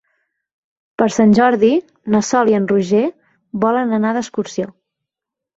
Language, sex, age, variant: Catalan, female, 19-29, Central